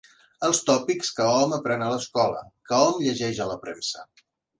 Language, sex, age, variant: Catalan, male, 30-39, Central